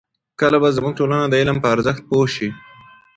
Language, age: Pashto, 19-29